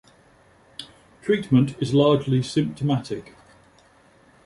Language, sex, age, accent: English, male, 50-59, England English